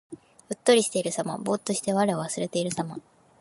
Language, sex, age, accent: Japanese, female, 19-29, 標準語